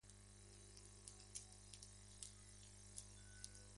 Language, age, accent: Spanish, 40-49, España: Centro-Sur peninsular (Madrid, Toledo, Castilla-La Mancha)